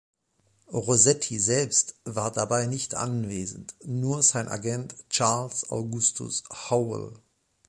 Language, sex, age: German, male, 40-49